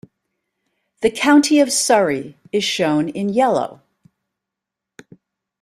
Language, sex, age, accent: English, female, 60-69, United States English